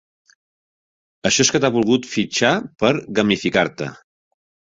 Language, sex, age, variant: Catalan, male, 40-49, Central